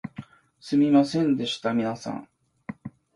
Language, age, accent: Japanese, 50-59, 標準語